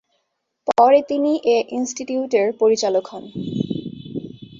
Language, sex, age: Bengali, female, 19-29